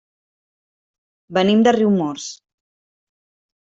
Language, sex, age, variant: Catalan, female, 30-39, Central